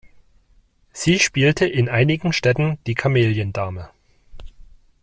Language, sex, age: German, male, 40-49